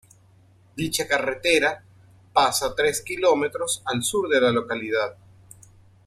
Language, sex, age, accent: Spanish, male, 40-49, Caribe: Cuba, Venezuela, Puerto Rico, República Dominicana, Panamá, Colombia caribeña, México caribeño, Costa del golfo de México